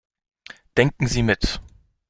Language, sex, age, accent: German, male, 19-29, Deutschland Deutsch